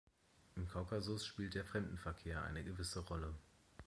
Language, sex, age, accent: German, male, 30-39, Deutschland Deutsch